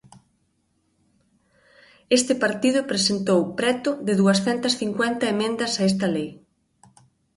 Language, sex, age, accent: Galician, female, 30-39, Normativo (estándar)